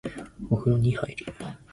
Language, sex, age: Japanese, male, 19-29